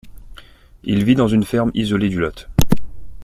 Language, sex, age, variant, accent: French, male, 30-39, Français des départements et régions d'outre-mer, Français de La Réunion